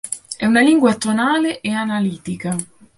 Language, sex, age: Italian, female, 19-29